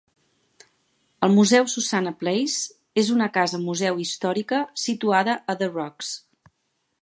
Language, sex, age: Catalan, female, 40-49